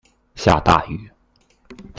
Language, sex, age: Chinese, male, 19-29